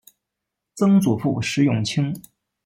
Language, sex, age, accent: Chinese, male, 19-29, 出生地：四川省